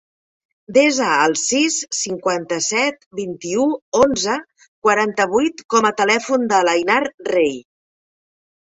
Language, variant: Catalan, Central